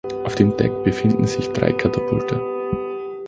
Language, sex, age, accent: German, male, 19-29, Österreichisches Deutsch